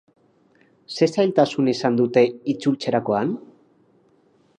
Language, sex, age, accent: Basque, male, 30-39, Mendebalekoa (Araba, Bizkaia, Gipuzkoako mendebaleko herri batzuk)